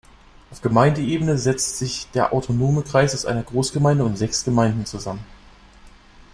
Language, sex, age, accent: German, male, under 19, Deutschland Deutsch